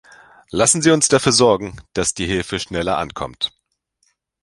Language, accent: German, Deutschland Deutsch